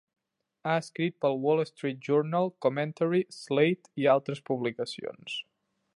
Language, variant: Catalan, Central